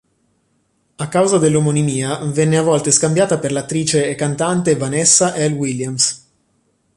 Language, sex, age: Italian, male, 30-39